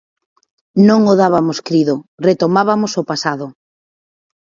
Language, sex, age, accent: Galician, female, 30-39, Atlántico (seseo e gheada)